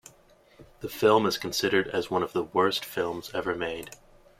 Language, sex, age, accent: English, male, 19-29, United States English